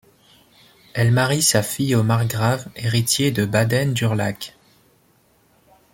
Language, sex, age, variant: French, male, 30-39, Français de métropole